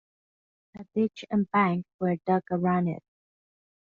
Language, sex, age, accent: English, female, 19-29, Hong Kong English